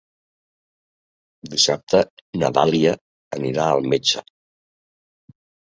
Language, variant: Catalan, Central